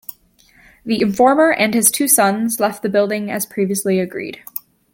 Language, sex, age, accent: English, female, 19-29, United States English